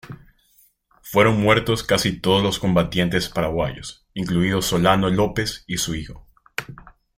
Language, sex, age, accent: Spanish, male, 19-29, Andino-Pacífico: Colombia, Perú, Ecuador, oeste de Bolivia y Venezuela andina